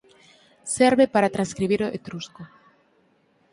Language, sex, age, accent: Galician, female, under 19, Normativo (estándar)